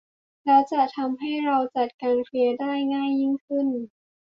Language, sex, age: Thai, female, 19-29